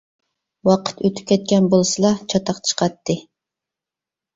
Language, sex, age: Uyghur, female, 19-29